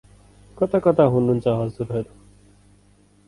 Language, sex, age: Nepali, male, 30-39